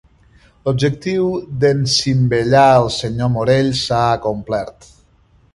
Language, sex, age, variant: Catalan, male, 40-49, Central